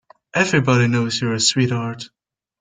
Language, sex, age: English, male, under 19